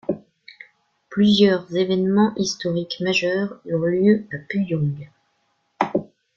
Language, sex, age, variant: French, female, 40-49, Français de métropole